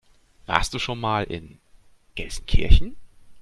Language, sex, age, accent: German, male, 30-39, Deutschland Deutsch